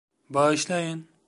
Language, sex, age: Turkish, male, 19-29